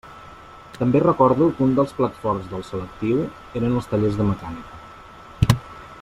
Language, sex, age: Catalan, male, 19-29